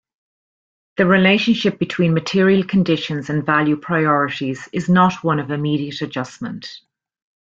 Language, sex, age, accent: English, female, 40-49, Irish English